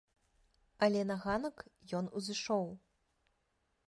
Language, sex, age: Belarusian, female, 19-29